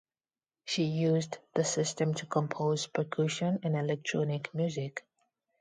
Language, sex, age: English, female, 19-29